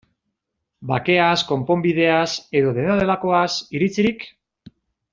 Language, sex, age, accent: Basque, male, 40-49, Mendebalekoa (Araba, Bizkaia, Gipuzkoako mendebaleko herri batzuk)